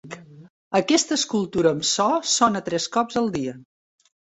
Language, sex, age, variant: Catalan, female, 70-79, Central